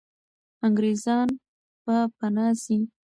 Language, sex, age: Pashto, female, 19-29